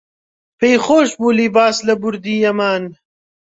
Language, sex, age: Central Kurdish, male, 19-29